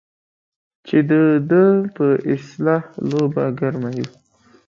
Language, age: Pashto, 19-29